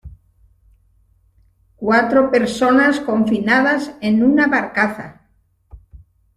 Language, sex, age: Spanish, female, 80-89